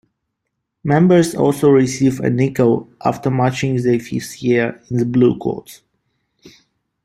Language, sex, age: English, male, 19-29